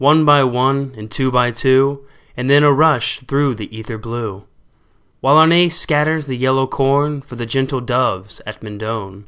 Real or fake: real